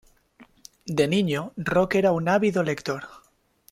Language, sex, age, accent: Spanish, male, 19-29, España: Norte peninsular (Asturias, Castilla y León, Cantabria, País Vasco, Navarra, Aragón, La Rioja, Guadalajara, Cuenca)